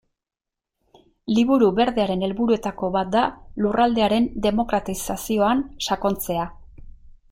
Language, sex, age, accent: Basque, female, 40-49, Erdialdekoa edo Nafarra (Gipuzkoa, Nafarroa)